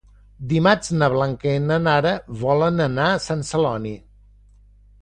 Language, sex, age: Catalan, male, 50-59